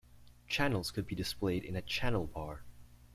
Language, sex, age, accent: English, male, under 19, Canadian English